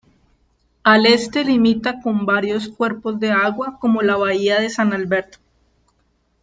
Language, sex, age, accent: Spanish, female, 19-29, Andino-Pacífico: Colombia, Perú, Ecuador, oeste de Bolivia y Venezuela andina